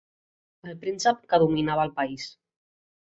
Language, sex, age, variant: Catalan, female, 40-49, Central